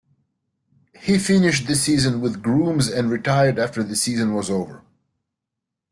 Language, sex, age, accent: English, male, 30-39, United States English